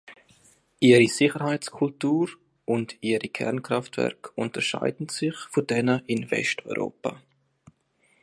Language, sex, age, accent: German, male, 30-39, Schweizerdeutsch